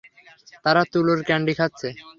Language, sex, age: Bengali, male, under 19